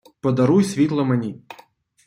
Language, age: Ukrainian, 19-29